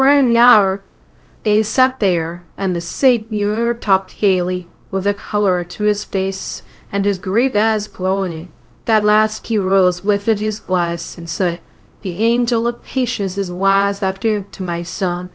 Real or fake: fake